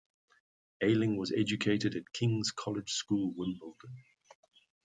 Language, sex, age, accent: English, male, 50-59, Southern African (South Africa, Zimbabwe, Namibia)